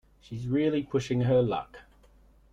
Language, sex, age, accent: English, male, 40-49, Australian English